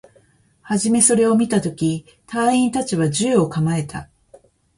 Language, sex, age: Japanese, female, 50-59